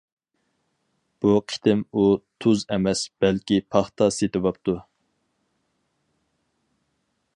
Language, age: Uyghur, 19-29